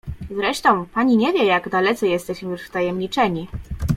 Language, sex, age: Polish, female, 19-29